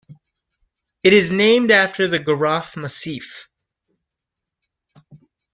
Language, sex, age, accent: English, male, 19-29, United States English